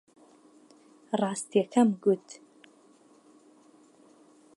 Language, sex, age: Central Kurdish, female, 19-29